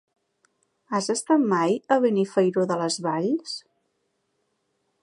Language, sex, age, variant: Catalan, female, 19-29, Central